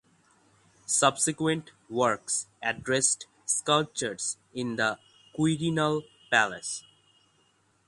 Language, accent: English, India and South Asia (India, Pakistan, Sri Lanka)